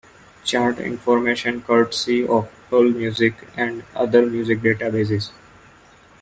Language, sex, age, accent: English, male, 19-29, India and South Asia (India, Pakistan, Sri Lanka)